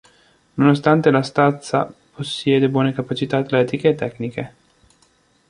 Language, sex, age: Italian, male, 19-29